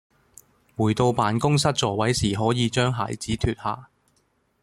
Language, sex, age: Cantonese, male, 19-29